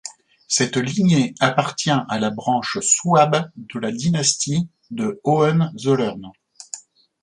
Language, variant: French, Français de métropole